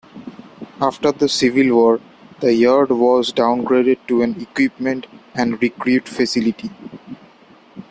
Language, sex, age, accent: English, male, 19-29, India and South Asia (India, Pakistan, Sri Lanka)